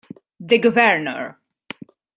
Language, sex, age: Italian, female, 30-39